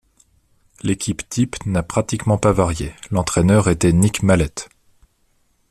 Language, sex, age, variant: French, male, 30-39, Français de métropole